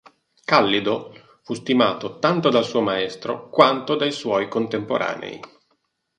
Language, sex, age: Italian, male, 40-49